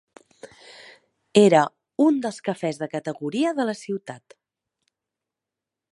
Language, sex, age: Catalan, female, 30-39